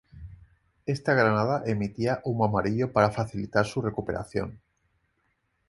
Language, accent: Spanish, España: Norte peninsular (Asturias, Castilla y León, Cantabria, País Vasco, Navarra, Aragón, La Rioja, Guadalajara, Cuenca)